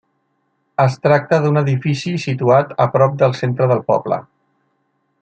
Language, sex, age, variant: Catalan, male, 50-59, Central